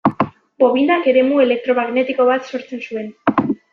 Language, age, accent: Basque, under 19, Mendebalekoa (Araba, Bizkaia, Gipuzkoako mendebaleko herri batzuk)